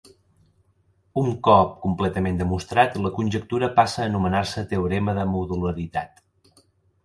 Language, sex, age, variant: Catalan, male, 30-39, Central